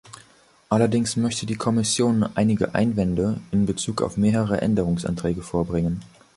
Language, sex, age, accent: German, male, under 19, Deutschland Deutsch